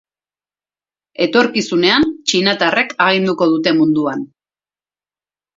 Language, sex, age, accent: Basque, female, 40-49, Erdialdekoa edo Nafarra (Gipuzkoa, Nafarroa)